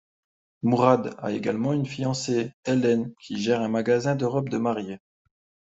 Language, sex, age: French, male, 30-39